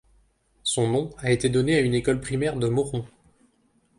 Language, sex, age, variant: French, male, 30-39, Français de métropole